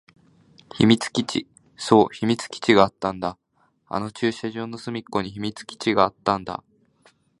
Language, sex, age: Japanese, male, 19-29